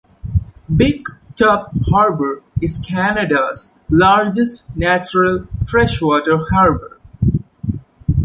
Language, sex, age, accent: English, male, 19-29, India and South Asia (India, Pakistan, Sri Lanka)